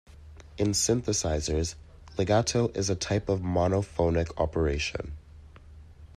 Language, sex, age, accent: English, male, 19-29, United States English